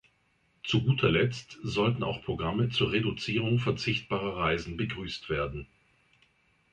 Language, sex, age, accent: German, male, 50-59, Deutschland Deutsch